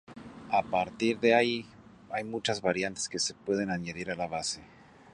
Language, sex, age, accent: Spanish, male, 30-39, México